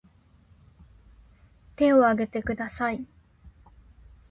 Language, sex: Japanese, female